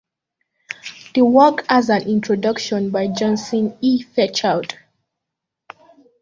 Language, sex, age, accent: English, female, under 19, Southern African (South Africa, Zimbabwe, Namibia)